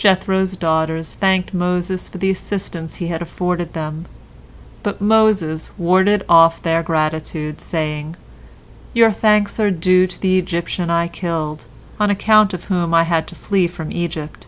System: none